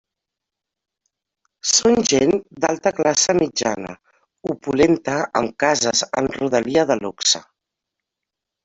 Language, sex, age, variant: Catalan, female, 40-49, Central